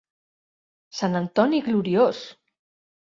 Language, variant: Catalan, Central